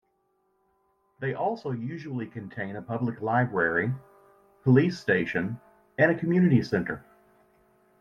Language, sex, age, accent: English, male, 40-49, United States English